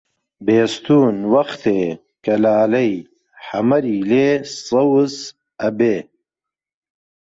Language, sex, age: Central Kurdish, male, 30-39